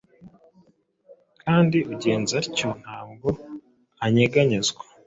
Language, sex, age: Kinyarwanda, male, 19-29